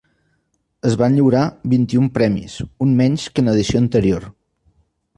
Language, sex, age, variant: Catalan, male, 40-49, Central